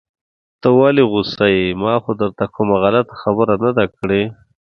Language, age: Pashto, 30-39